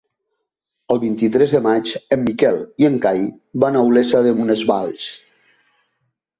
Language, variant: Catalan, Central